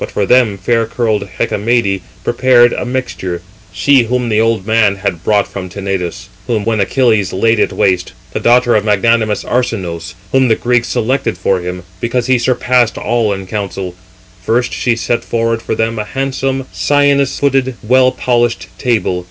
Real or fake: real